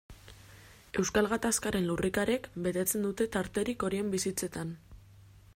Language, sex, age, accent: Basque, female, 19-29, Mendebalekoa (Araba, Bizkaia, Gipuzkoako mendebaleko herri batzuk)